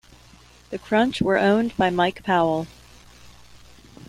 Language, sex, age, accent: English, female, 50-59, United States English